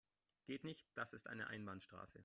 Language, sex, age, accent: German, male, 19-29, Deutschland Deutsch